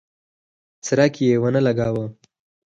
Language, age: Pashto, under 19